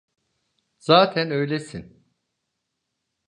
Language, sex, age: Turkish, male, 50-59